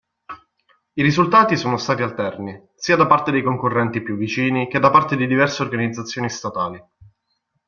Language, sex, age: Italian, male, 19-29